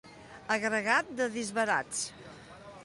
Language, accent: Catalan, aprenent (recent, des d'altres llengües)